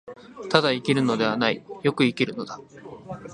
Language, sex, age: Japanese, male, 19-29